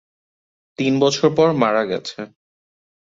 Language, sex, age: Bengali, male, 19-29